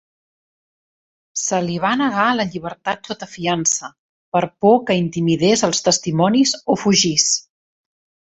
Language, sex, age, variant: Catalan, female, 40-49, Central